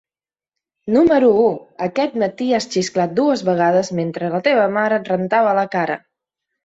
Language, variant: Catalan, Central